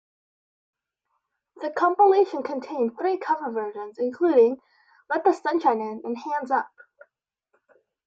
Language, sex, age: English, female, 19-29